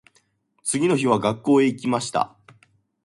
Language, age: Japanese, 30-39